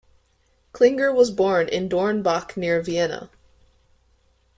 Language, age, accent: English, under 19, United States English